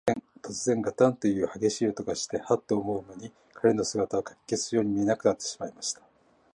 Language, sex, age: Japanese, male, 50-59